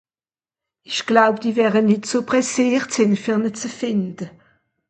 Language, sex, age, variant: Swiss German, female, 60-69, Nordniederàlemmànisch (Rishoffe, Zàwere, Bùsswìller, Hawenau, Brüemt, Stroossbùri, Molse, Dàmbàch, Schlettstàtt, Pfàlzbùri usw.)